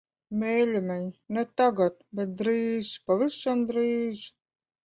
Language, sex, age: Latvian, female, 50-59